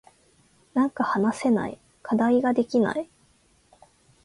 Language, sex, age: Japanese, female, 19-29